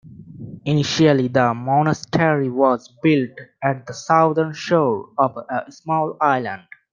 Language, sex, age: English, male, 19-29